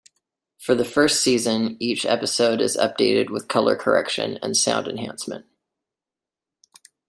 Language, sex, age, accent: English, male, 19-29, United States English